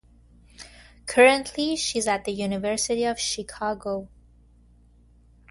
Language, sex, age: English, female, 30-39